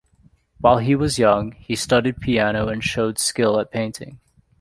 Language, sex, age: English, male, 19-29